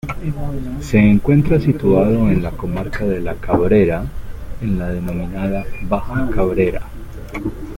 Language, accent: Spanish, Andino-Pacífico: Colombia, Perú, Ecuador, oeste de Bolivia y Venezuela andina